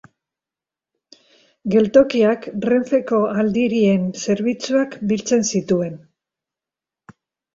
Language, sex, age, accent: Basque, female, 70-79, Mendebalekoa (Araba, Bizkaia, Gipuzkoako mendebaleko herri batzuk)